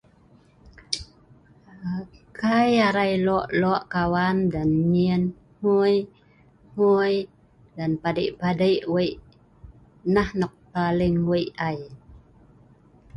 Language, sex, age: Sa'ban, female, 50-59